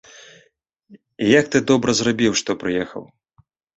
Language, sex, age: Belarusian, male, 19-29